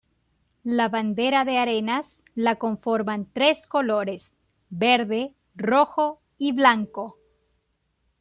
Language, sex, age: Spanish, female, 30-39